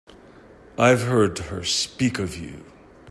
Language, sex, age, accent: English, male, 40-49, United States English